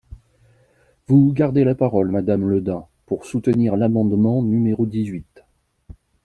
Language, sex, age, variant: French, male, 50-59, Français de métropole